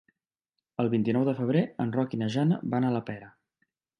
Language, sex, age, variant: Catalan, male, 30-39, Central